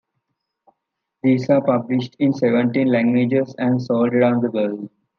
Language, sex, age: English, male, under 19